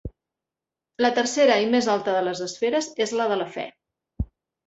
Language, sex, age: Catalan, female, 40-49